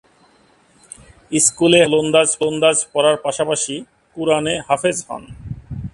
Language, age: Bengali, 40-49